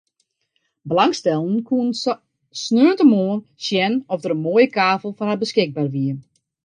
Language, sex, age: Western Frisian, female, 40-49